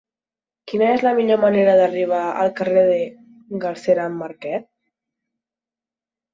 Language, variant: Catalan, Central